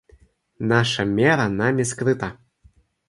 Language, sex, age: Russian, male, 19-29